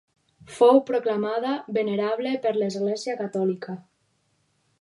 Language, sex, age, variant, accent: Catalan, female, under 19, Alacantí, valencià